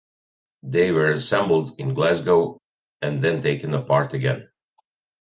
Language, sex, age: English, male, 50-59